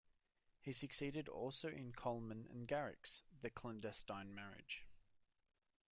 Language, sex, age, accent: English, male, 19-29, Australian English